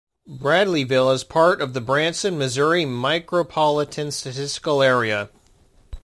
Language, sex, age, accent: English, male, 30-39, United States English